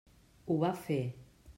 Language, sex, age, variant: Catalan, female, 40-49, Central